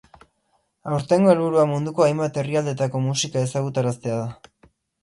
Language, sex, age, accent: Basque, male, 19-29, Erdialdekoa edo Nafarra (Gipuzkoa, Nafarroa)